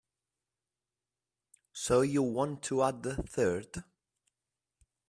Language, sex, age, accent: English, male, 50-59, United States English